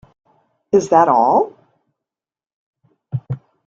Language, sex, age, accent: English, female, 50-59, United States English